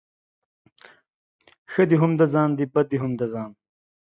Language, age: Pashto, 19-29